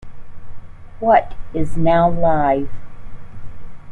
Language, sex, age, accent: English, female, 70-79, United States English